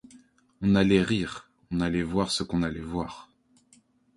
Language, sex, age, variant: French, male, 19-29, Français de métropole